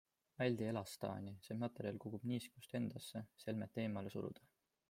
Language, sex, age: Estonian, male, 19-29